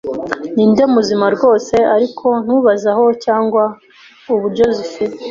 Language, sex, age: Kinyarwanda, female, 19-29